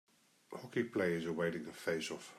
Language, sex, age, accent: English, male, 40-49, Australian English